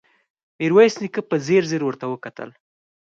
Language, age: Pashto, under 19